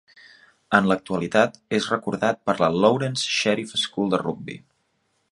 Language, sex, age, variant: Catalan, male, 19-29, Central